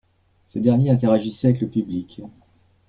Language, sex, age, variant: French, male, 50-59, Français de métropole